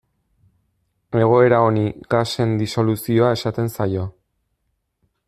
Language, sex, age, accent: Basque, male, 30-39, Erdialdekoa edo Nafarra (Gipuzkoa, Nafarroa)